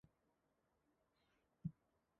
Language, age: English, under 19